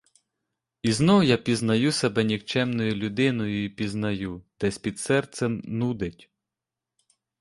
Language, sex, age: Ukrainian, male, 30-39